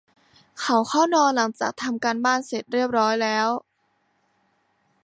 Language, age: Thai, under 19